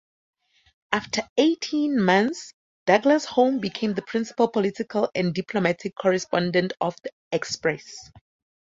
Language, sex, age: English, female, 19-29